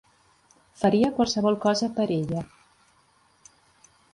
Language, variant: Catalan, Central